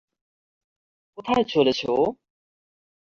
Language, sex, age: Bengali, male, under 19